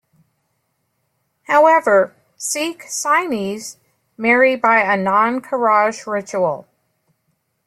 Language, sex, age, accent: English, female, 50-59, United States English